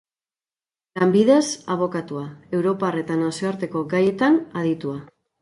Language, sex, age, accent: Basque, female, 19-29, Mendebalekoa (Araba, Bizkaia, Gipuzkoako mendebaleko herri batzuk)